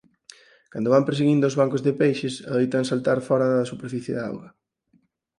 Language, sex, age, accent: Galician, male, 30-39, Normativo (estándar)